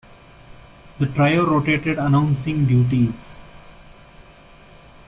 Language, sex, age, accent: English, male, 19-29, India and South Asia (India, Pakistan, Sri Lanka)